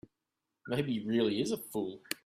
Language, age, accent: English, 40-49, Australian English